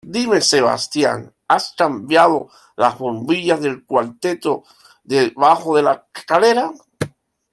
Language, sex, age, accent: Spanish, male, 50-59, Caribe: Cuba, Venezuela, Puerto Rico, República Dominicana, Panamá, Colombia caribeña, México caribeño, Costa del golfo de México